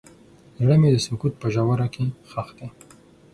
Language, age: Pashto, 30-39